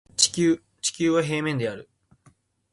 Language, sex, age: Japanese, male, 19-29